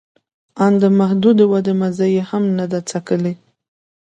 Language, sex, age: Pashto, female, 19-29